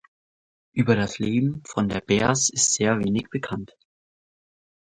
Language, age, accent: German, under 19, Deutschland Deutsch